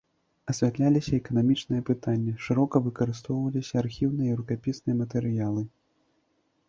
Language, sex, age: Belarusian, male, 19-29